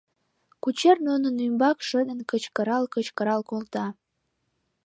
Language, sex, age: Mari, female, under 19